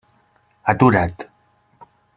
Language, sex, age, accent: Catalan, male, 19-29, valencià